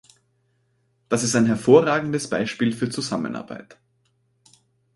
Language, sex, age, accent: German, male, 19-29, Österreichisches Deutsch